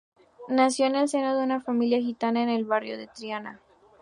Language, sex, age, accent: Spanish, female, 19-29, México